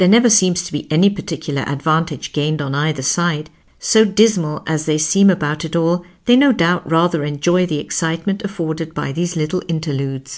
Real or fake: real